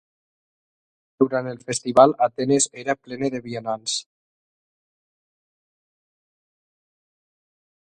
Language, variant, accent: Catalan, Nord-Occidental, septentrional